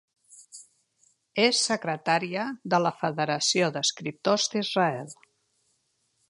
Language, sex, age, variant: Catalan, female, 70-79, Central